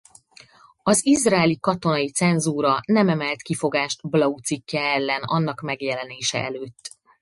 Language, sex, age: Hungarian, female, 40-49